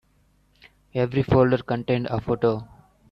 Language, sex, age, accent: English, male, 19-29, England English